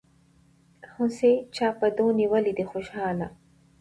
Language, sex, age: Pashto, female, 40-49